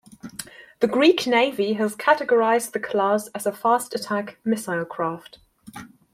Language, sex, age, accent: English, female, 19-29, England English